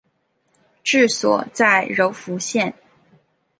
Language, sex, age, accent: Chinese, female, 19-29, 出生地：黑龙江省